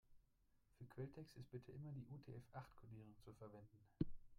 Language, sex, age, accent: German, male, 19-29, Deutschland Deutsch